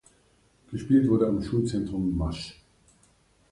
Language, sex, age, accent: German, male, 50-59, Deutschland Deutsch